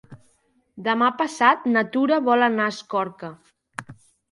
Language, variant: Catalan, Central